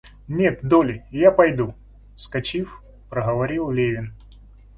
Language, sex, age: Russian, male, 40-49